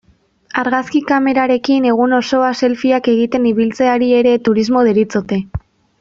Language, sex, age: Basque, female, 19-29